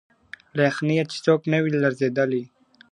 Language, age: Pashto, 19-29